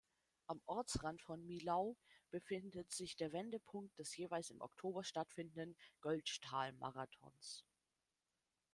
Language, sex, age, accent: German, female, 30-39, Deutschland Deutsch